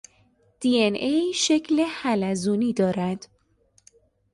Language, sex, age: Persian, female, 19-29